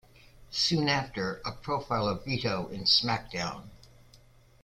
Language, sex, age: English, female, 70-79